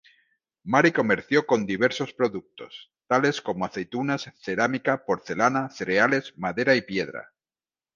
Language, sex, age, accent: Spanish, male, 50-59, España: Sur peninsular (Andalucia, Extremadura, Murcia)